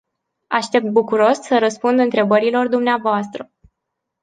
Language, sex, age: Romanian, female, 19-29